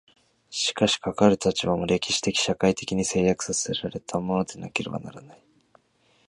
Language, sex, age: Japanese, male, 19-29